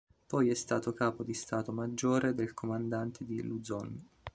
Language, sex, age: Italian, male, 30-39